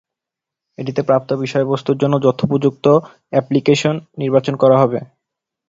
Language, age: Bengali, under 19